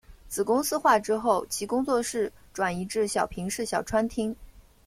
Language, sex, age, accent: Chinese, female, 30-39, 出生地：上海市